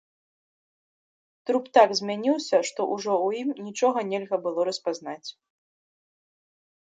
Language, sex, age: Belarusian, female, 19-29